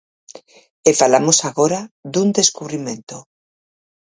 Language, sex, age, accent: Galician, female, 50-59, Normativo (estándar)